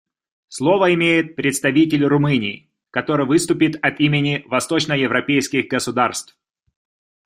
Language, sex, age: Russian, male, 30-39